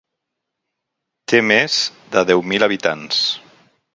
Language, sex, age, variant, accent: Catalan, male, 50-59, Central, Barceloní